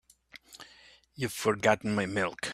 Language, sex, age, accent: English, male, 50-59, United States English